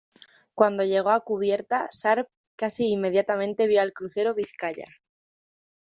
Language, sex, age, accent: Spanish, female, under 19, España: Centro-Sur peninsular (Madrid, Toledo, Castilla-La Mancha)